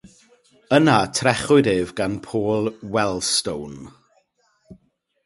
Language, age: Welsh, 30-39